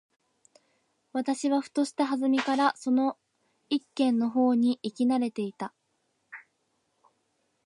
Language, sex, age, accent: Japanese, female, under 19, 標準語